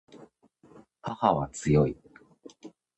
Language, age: Japanese, 19-29